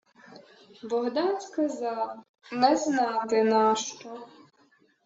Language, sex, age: Ukrainian, female, 19-29